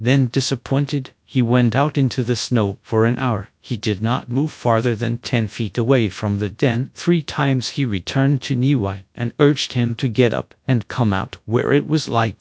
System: TTS, GradTTS